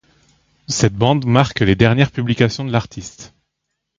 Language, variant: French, Français de métropole